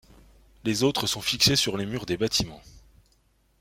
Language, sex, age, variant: French, male, 30-39, Français de métropole